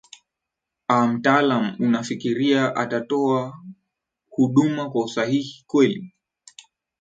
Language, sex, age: Swahili, male, 19-29